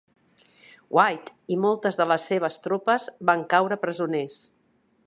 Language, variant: Catalan, Central